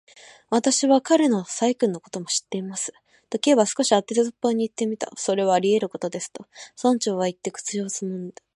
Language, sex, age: Japanese, female, 19-29